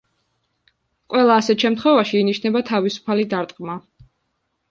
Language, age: Georgian, 19-29